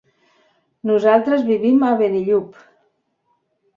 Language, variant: Catalan, Central